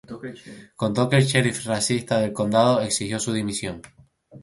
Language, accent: Spanish, España: Islas Canarias